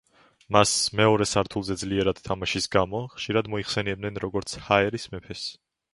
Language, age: Georgian, under 19